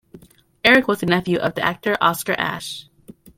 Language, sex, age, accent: English, female, under 19, United States English